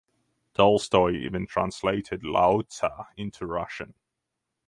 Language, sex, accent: English, male, England English; Scottish English